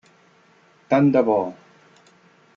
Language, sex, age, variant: Catalan, male, 50-59, Central